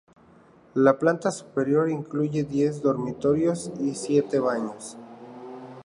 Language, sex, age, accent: Spanish, male, 30-39, México